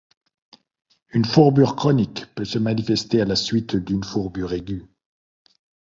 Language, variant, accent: French, Français d'Europe, Français de Suisse